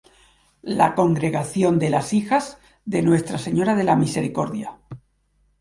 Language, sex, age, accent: Spanish, male, 40-49, España: Sur peninsular (Andalucia, Extremadura, Murcia)